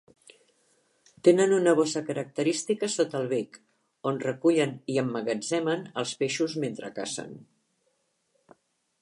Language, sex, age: Catalan, female, 60-69